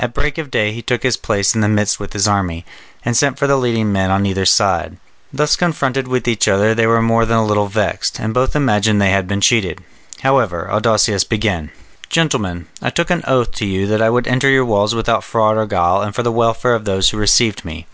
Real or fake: real